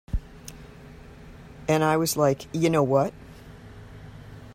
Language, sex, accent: English, female, United States English